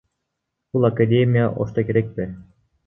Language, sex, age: Kyrgyz, male, 19-29